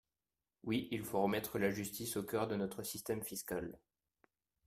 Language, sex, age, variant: French, male, 19-29, Français de métropole